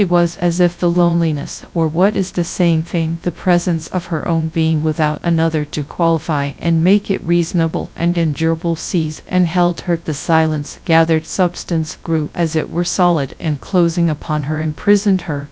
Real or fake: fake